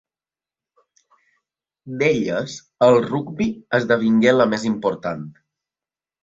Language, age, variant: Catalan, 19-29, Balear